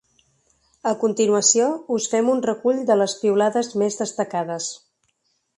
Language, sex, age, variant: Catalan, female, 40-49, Central